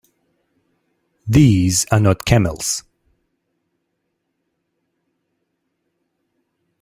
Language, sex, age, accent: English, male, 30-39, New Zealand English